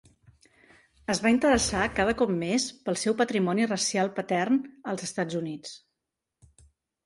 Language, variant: Catalan, Central